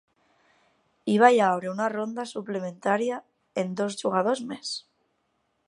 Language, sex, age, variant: Catalan, female, 19-29, Tortosí